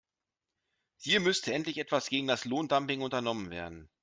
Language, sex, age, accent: German, male, 40-49, Deutschland Deutsch